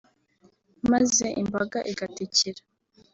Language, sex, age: Kinyarwanda, female, 19-29